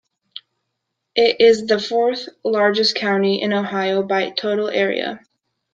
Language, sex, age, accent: English, male, 19-29, United States English